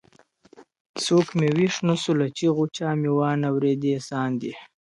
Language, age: Pashto, 19-29